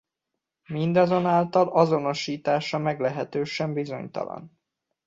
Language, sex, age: Hungarian, male, 30-39